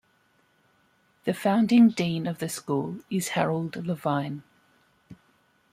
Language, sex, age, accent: English, female, 30-39, Australian English